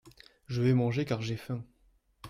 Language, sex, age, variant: French, male, 19-29, Français de métropole